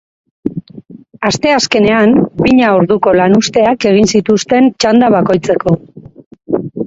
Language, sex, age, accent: Basque, female, 30-39, Mendebalekoa (Araba, Bizkaia, Gipuzkoako mendebaleko herri batzuk)